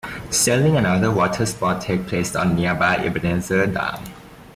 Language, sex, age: English, male, 19-29